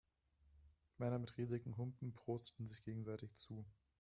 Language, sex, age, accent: German, male, 19-29, Deutschland Deutsch